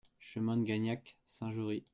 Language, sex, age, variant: French, male, 19-29, Français de métropole